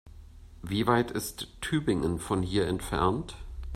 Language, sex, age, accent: German, male, 50-59, Deutschland Deutsch